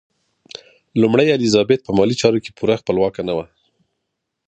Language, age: Pashto, 30-39